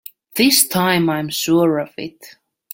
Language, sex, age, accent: English, female, 19-29, England English